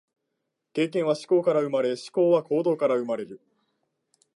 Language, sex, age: Japanese, male, under 19